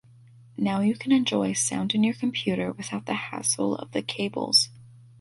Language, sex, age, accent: English, female, under 19, United States English